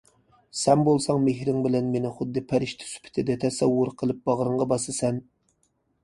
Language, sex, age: Uyghur, male, 30-39